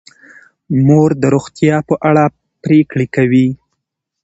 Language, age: Pashto, 19-29